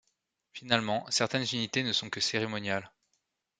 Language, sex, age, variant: French, male, 19-29, Français de métropole